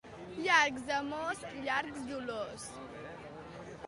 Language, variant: Catalan, Central